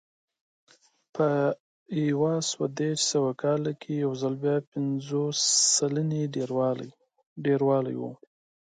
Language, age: Pashto, 19-29